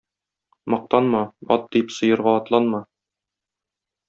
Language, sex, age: Tatar, male, 30-39